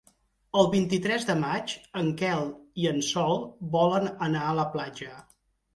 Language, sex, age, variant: Catalan, male, 50-59, Central